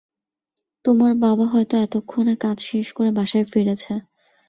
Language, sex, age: Bengali, female, 19-29